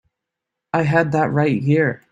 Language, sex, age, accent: English, male, 19-29, United States English